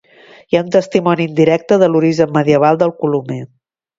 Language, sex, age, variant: Catalan, female, 50-59, Septentrional